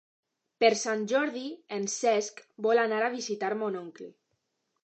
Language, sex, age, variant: Catalan, female, under 19, Alacantí